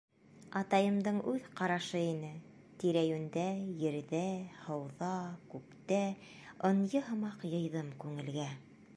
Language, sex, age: Bashkir, female, 30-39